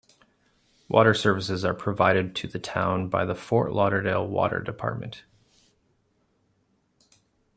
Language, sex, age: English, male, 40-49